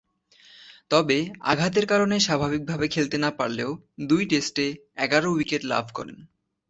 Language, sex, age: Bengali, male, 19-29